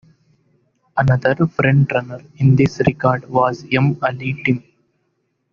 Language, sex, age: English, male, 19-29